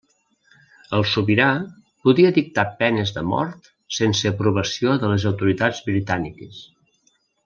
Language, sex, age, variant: Catalan, male, 60-69, Central